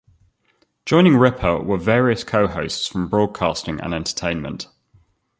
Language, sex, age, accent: English, male, 30-39, England English